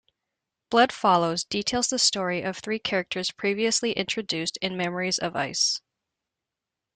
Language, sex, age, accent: English, female, 19-29, Canadian English